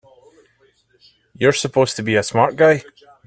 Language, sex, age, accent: English, male, 19-29, Scottish English